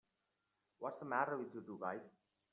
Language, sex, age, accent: English, male, 19-29, India and South Asia (India, Pakistan, Sri Lanka)